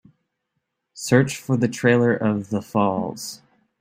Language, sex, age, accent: English, male, 19-29, United States English